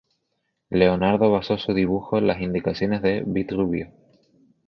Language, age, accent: Spanish, 19-29, España: Islas Canarias